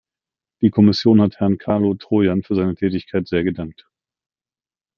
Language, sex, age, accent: German, male, 40-49, Deutschland Deutsch